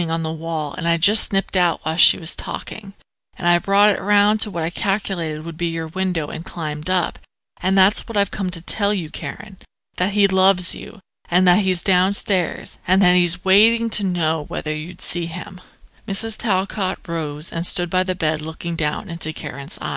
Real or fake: real